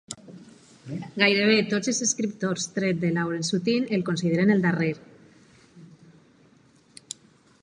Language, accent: Catalan, valencià